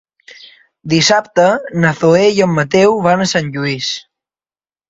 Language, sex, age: Catalan, male, under 19